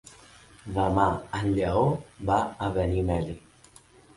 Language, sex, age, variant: Catalan, male, 30-39, Central